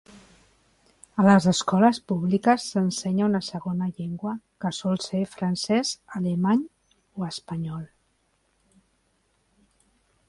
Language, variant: Catalan, Central